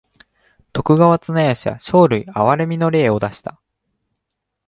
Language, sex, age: Japanese, male, under 19